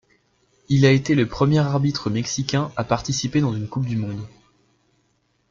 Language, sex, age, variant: French, male, under 19, Français de métropole